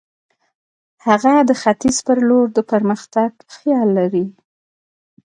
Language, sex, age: Pashto, female, 30-39